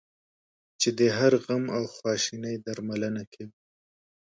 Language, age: Pashto, 19-29